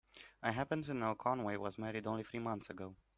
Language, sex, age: English, male, 19-29